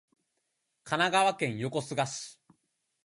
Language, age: Japanese, 19-29